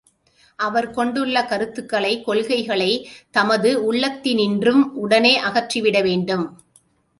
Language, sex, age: Tamil, female, 40-49